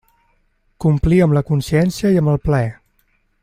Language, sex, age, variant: Catalan, male, 19-29, Central